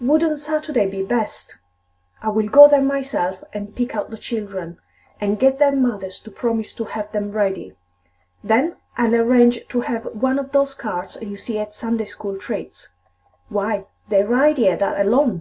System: none